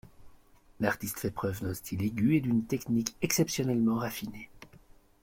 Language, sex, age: French, male, 30-39